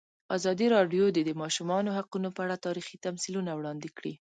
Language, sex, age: Pashto, female, 19-29